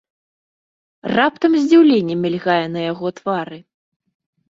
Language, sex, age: Belarusian, female, 19-29